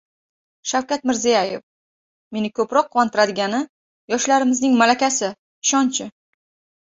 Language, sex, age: Uzbek, female, 30-39